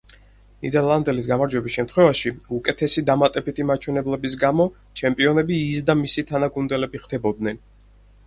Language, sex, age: Georgian, male, 19-29